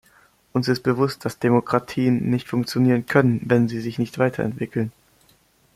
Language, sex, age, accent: German, male, under 19, Deutschland Deutsch